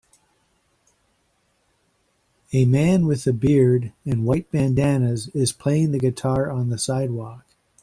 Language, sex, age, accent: English, male, 50-59, Canadian English